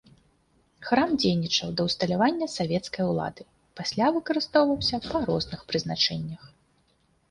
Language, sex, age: Belarusian, female, 30-39